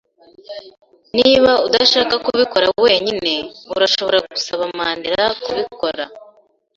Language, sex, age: Kinyarwanda, female, 19-29